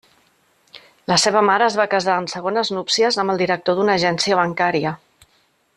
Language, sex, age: Catalan, female, 50-59